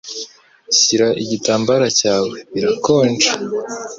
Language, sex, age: Kinyarwanda, female, 30-39